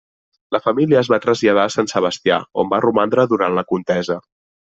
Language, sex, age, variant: Catalan, male, 30-39, Central